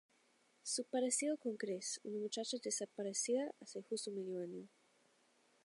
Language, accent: Spanish, Rioplatense: Argentina, Uruguay, este de Bolivia, Paraguay